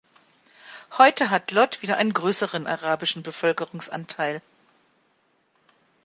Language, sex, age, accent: German, female, 50-59, Deutschland Deutsch